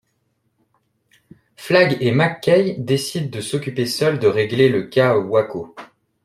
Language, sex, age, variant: French, male, 19-29, Français de métropole